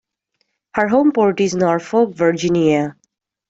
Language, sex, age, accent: English, female, 19-29, England English